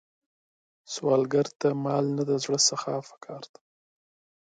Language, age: Pashto, 19-29